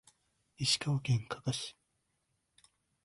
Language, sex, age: Japanese, male, 19-29